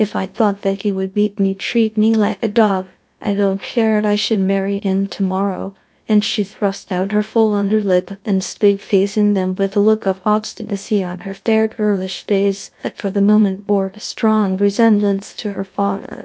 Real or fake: fake